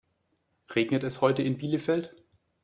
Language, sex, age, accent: German, male, 19-29, Deutschland Deutsch